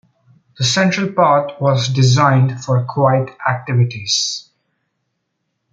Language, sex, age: English, male, under 19